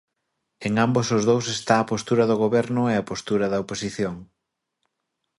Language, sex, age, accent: Galician, male, 19-29, Oriental (común en zona oriental)